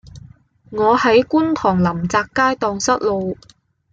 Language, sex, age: Cantonese, female, 19-29